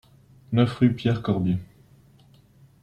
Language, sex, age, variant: French, male, under 19, Français de métropole